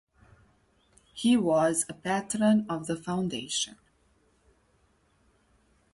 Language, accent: English, United States English